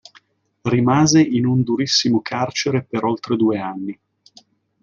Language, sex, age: Italian, male, 40-49